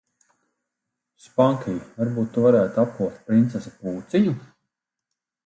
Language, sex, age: Latvian, male, 30-39